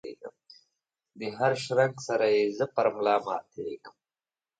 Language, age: Pashto, under 19